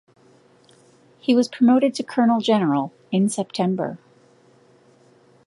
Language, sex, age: English, female, 40-49